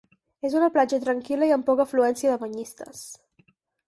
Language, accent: Catalan, Girona